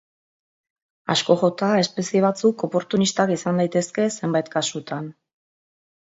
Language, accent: Basque, Mendebalekoa (Araba, Bizkaia, Gipuzkoako mendebaleko herri batzuk)